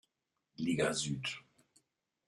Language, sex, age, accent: German, male, 50-59, Deutschland Deutsch